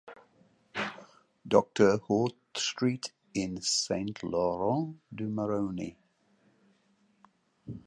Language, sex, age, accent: English, male, 70-79, England English